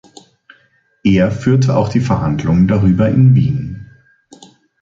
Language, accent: German, Deutschland Deutsch